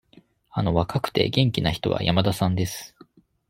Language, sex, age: Japanese, male, 30-39